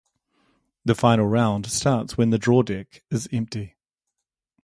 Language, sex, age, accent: English, male, 40-49, New Zealand English